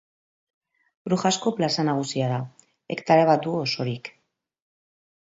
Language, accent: Basque, Mendebalekoa (Araba, Bizkaia, Gipuzkoako mendebaleko herri batzuk)